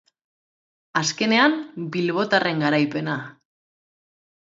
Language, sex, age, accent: Basque, female, 30-39, Mendebalekoa (Araba, Bizkaia, Gipuzkoako mendebaleko herri batzuk)